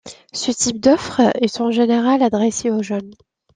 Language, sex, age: French, female, 30-39